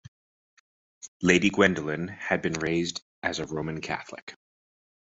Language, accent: English, Canadian English